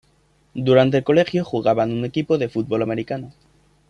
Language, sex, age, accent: Spanish, male, 19-29, España: Centro-Sur peninsular (Madrid, Toledo, Castilla-La Mancha)